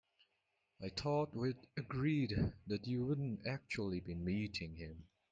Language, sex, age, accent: English, male, 19-29, India and South Asia (India, Pakistan, Sri Lanka)